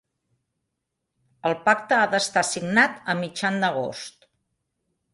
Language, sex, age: Catalan, female, 60-69